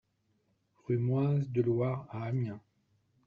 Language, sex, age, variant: French, male, 40-49, Français de métropole